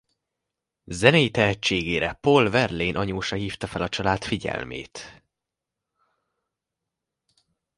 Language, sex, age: Hungarian, male, under 19